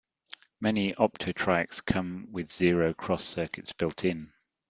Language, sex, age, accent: English, male, 40-49, England English